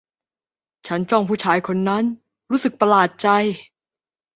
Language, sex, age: Thai, female, under 19